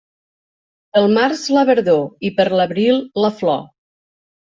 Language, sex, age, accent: Catalan, female, 50-59, valencià